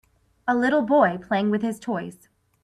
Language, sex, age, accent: English, female, 30-39, United States English